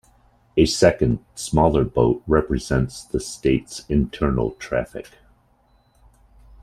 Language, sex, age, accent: English, male, 50-59, United States English